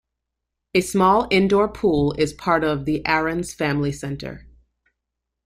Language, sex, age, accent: English, female, 30-39, United States English